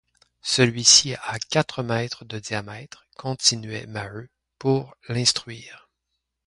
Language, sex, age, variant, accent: French, male, 50-59, Français d'Amérique du Nord, Français du Canada